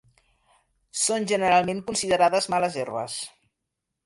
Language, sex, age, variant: Catalan, female, 50-59, Central